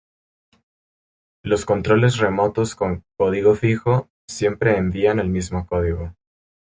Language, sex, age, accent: Spanish, male, under 19, México